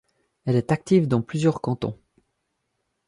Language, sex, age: French, male, 30-39